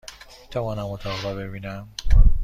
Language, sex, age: Persian, male, 30-39